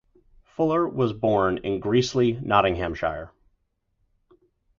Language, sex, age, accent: English, male, 30-39, United States English